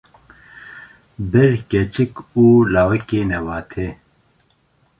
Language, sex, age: Kurdish, male, 30-39